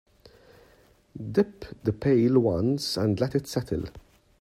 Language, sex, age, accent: English, male, 30-39, England English